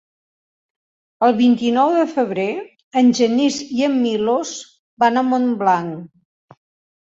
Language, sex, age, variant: Catalan, female, 60-69, Central